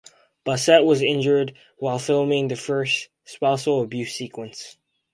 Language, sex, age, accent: English, male, under 19, United States English